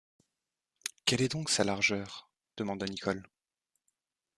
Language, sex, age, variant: French, male, 19-29, Français de métropole